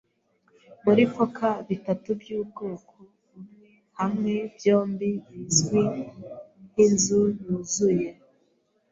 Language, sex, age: Kinyarwanda, female, 19-29